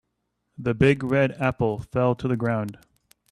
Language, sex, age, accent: English, male, 30-39, United States English